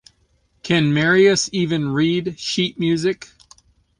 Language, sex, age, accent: English, male, 40-49, United States English